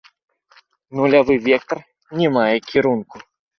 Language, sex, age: Belarusian, male, 19-29